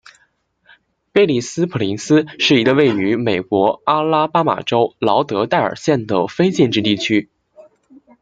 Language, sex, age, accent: Chinese, male, 19-29, 出生地：山东省